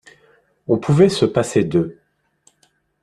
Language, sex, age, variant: French, male, 40-49, Français de métropole